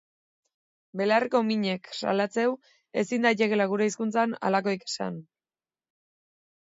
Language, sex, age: Basque, female, 30-39